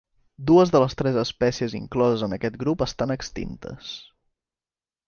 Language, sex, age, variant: Catalan, male, 19-29, Central